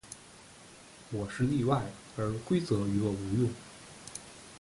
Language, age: Chinese, 30-39